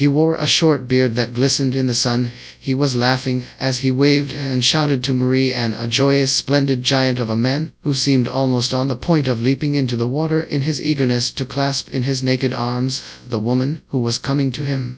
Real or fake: fake